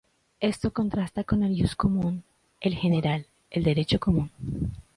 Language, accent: Spanish, Andino-Pacífico: Colombia, Perú, Ecuador, oeste de Bolivia y Venezuela andina